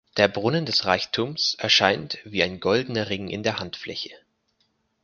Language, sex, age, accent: German, male, 19-29, Deutschland Deutsch